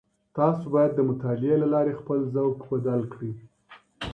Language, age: Pashto, 30-39